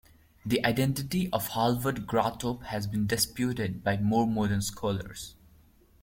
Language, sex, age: English, male, 19-29